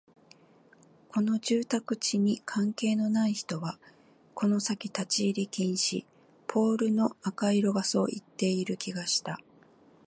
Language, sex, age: Japanese, female, 50-59